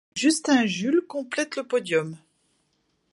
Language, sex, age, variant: French, female, 50-59, Français de métropole